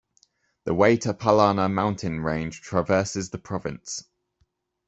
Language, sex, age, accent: English, male, 30-39, England English